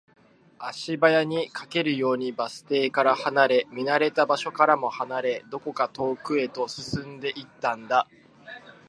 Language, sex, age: Japanese, male, 19-29